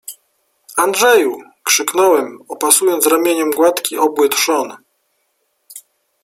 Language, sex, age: Polish, male, 30-39